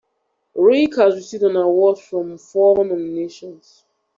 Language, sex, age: English, female, 30-39